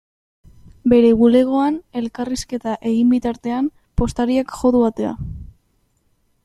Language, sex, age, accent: Basque, female, under 19, Mendebalekoa (Araba, Bizkaia, Gipuzkoako mendebaleko herri batzuk)